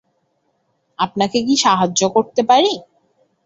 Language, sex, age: Bengali, female, 19-29